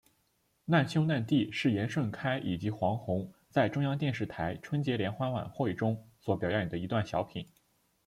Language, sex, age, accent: Chinese, male, 19-29, 出生地：山东省